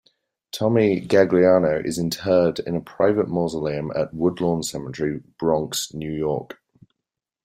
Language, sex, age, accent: English, male, 19-29, England English